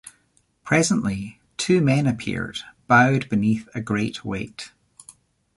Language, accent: English, New Zealand English